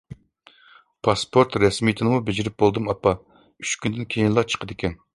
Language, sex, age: Uyghur, male, 40-49